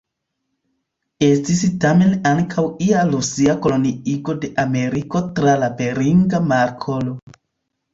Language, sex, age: Esperanto, male, 19-29